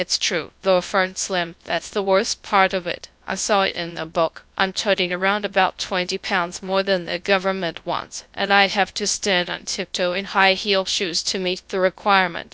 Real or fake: fake